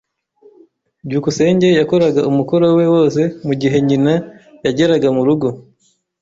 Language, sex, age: Kinyarwanda, male, 30-39